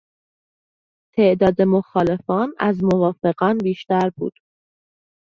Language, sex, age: Persian, female, 19-29